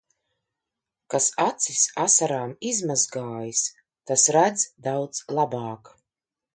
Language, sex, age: Latvian, female, 40-49